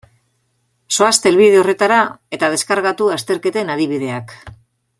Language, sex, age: Basque, female, 60-69